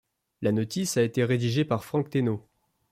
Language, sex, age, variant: French, male, 19-29, Français de métropole